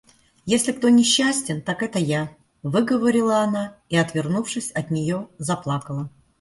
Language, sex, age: Russian, female, 40-49